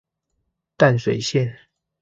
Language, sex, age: Chinese, male, 19-29